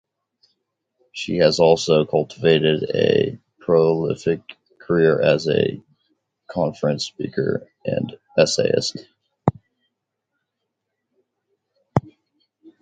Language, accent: English, United States English